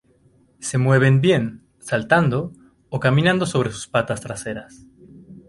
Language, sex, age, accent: Spanish, male, 19-29, México